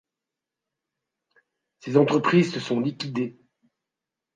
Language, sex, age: French, male, 60-69